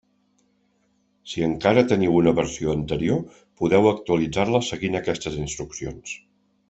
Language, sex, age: Catalan, male, 50-59